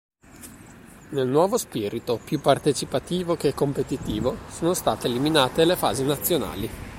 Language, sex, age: Italian, male, 19-29